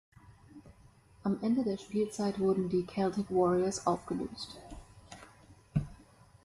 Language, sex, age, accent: German, female, 19-29, Deutschland Deutsch